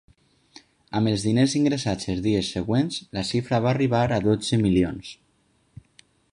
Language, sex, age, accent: Catalan, male, 19-29, valencià